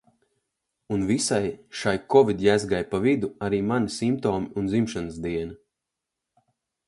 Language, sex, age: Latvian, male, 30-39